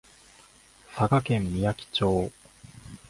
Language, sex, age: Japanese, male, 30-39